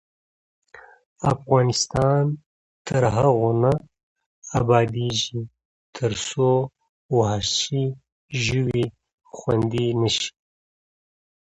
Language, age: Pashto, 30-39